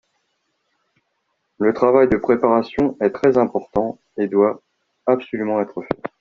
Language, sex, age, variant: French, male, 30-39, Français de métropole